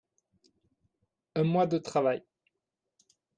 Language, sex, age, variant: French, male, 40-49, Français de métropole